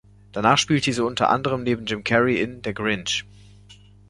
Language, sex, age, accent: German, male, 19-29, Deutschland Deutsch